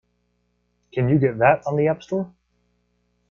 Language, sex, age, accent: English, male, under 19, United States English